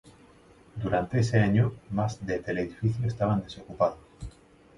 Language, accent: Spanish, España: Sur peninsular (Andalucia, Extremadura, Murcia)